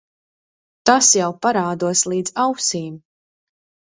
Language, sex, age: Latvian, female, 30-39